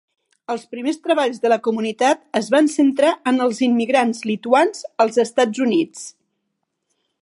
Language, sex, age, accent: Catalan, female, 60-69, occidental